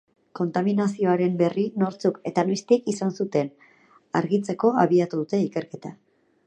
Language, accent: Basque, Erdialdekoa edo Nafarra (Gipuzkoa, Nafarroa)